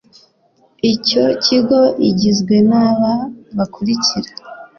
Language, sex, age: Kinyarwanda, female, 40-49